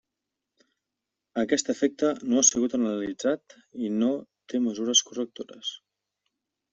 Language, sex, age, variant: Catalan, male, 19-29, Central